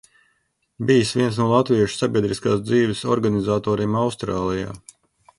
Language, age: Latvian, 40-49